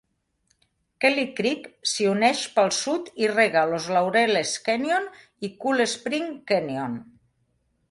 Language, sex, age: Catalan, female, 60-69